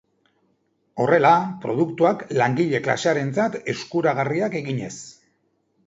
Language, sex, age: Basque, male, 50-59